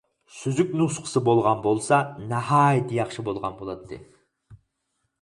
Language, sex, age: Uyghur, male, 19-29